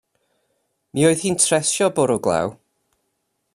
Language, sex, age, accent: Welsh, male, 30-39, Y Deyrnas Unedig Cymraeg